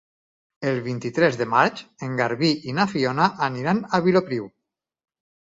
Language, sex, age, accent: Catalan, male, 40-49, valencià